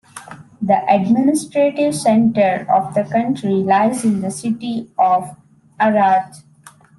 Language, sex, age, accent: English, female, 19-29, India and South Asia (India, Pakistan, Sri Lanka)